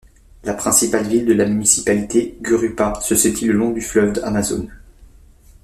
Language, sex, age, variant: French, male, 30-39, Français de métropole